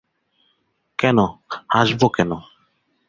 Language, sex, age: Bengali, male, 19-29